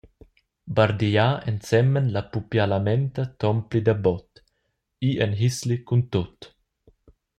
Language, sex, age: Romansh, male, 19-29